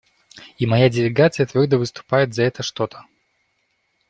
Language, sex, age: Russian, male, 19-29